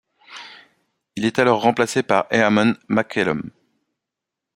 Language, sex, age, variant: French, male, 40-49, Français de métropole